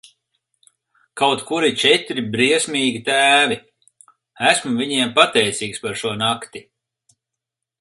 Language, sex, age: Latvian, male, 50-59